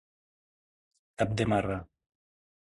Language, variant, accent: Catalan, Nord-Occidental, nord-occidental